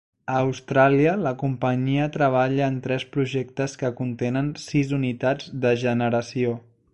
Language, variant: Catalan, Central